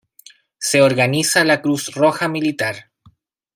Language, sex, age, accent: Spanish, male, 40-49, Chileno: Chile, Cuyo